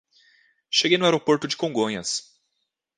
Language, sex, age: Portuguese, male, 30-39